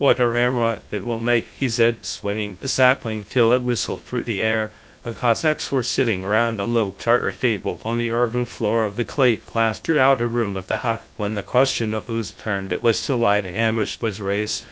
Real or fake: fake